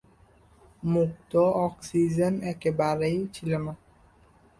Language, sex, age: Bengali, male, under 19